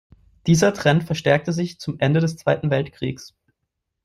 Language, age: German, 19-29